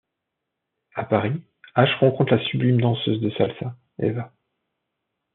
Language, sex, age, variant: French, male, 40-49, Français de métropole